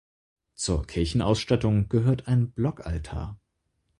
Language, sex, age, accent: German, male, 19-29, Deutschland Deutsch